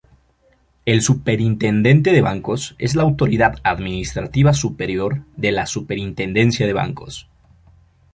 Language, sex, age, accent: Spanish, male, 19-29, México